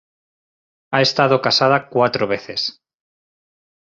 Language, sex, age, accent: Spanish, male, 30-39, España: Norte peninsular (Asturias, Castilla y León, Cantabria, País Vasco, Navarra, Aragón, La Rioja, Guadalajara, Cuenca)